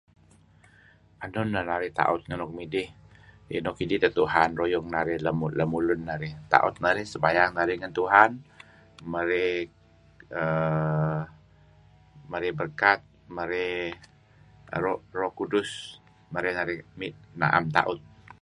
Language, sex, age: Kelabit, male, 50-59